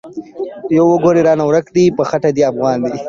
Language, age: Pashto, 19-29